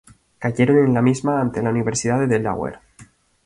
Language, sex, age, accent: Spanish, male, 19-29, España: Centro-Sur peninsular (Madrid, Toledo, Castilla-La Mancha)